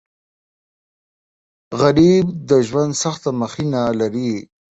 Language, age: Pashto, 30-39